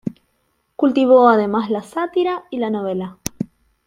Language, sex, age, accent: Spanish, female, 19-29, Rioplatense: Argentina, Uruguay, este de Bolivia, Paraguay